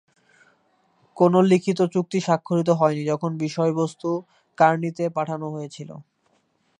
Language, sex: Bengali, male